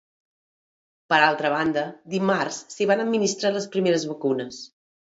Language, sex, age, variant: Catalan, female, 40-49, Central